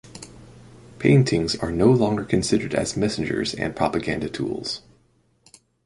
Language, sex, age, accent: English, male, 19-29, United States English